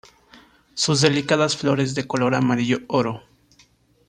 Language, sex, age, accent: Spanish, male, 19-29, México